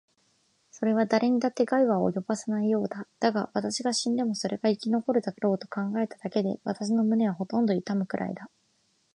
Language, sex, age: Japanese, female, 19-29